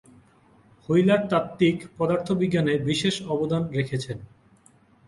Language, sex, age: Bengali, male, 19-29